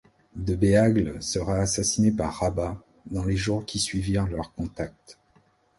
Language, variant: French, Français de métropole